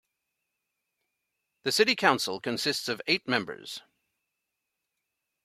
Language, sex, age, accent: English, male, 50-59, United States English